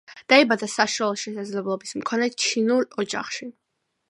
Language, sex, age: Georgian, female, under 19